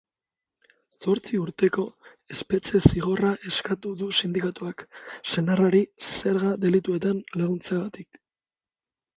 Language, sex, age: Basque, male, 30-39